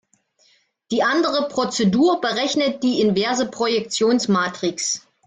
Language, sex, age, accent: German, female, 40-49, Deutschland Deutsch